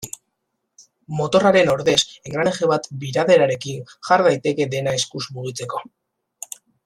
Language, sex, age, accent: Basque, male, under 19, Erdialdekoa edo Nafarra (Gipuzkoa, Nafarroa)